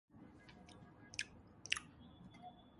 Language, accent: English, United States English